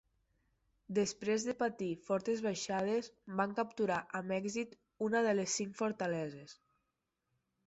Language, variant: Catalan, Central